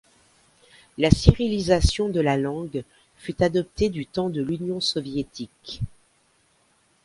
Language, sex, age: French, female, 50-59